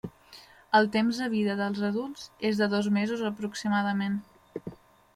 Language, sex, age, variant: Catalan, female, 19-29, Central